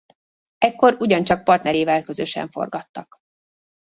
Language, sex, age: Hungarian, female, 40-49